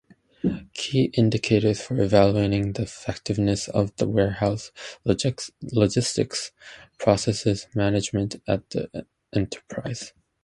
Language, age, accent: English, 19-29, United States English